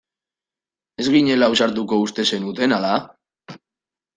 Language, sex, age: Basque, male, 19-29